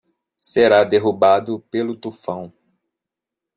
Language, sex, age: Portuguese, male, 19-29